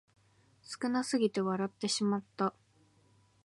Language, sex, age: Japanese, female, 19-29